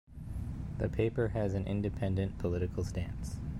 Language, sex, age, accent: English, male, 30-39, United States English